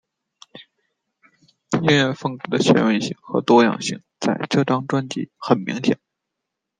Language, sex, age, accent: Chinese, male, 19-29, 出生地：河北省